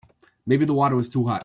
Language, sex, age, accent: English, male, 30-39, United States English